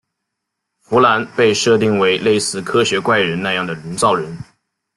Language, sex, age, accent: Chinese, male, 19-29, 出生地：浙江省